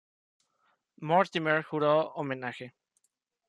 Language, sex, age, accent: Spanish, male, under 19, México